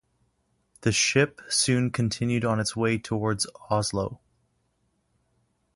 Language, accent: English, Canadian English